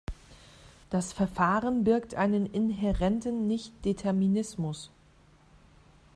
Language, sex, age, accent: German, female, 40-49, Deutschland Deutsch